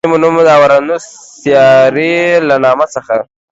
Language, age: Pashto, 19-29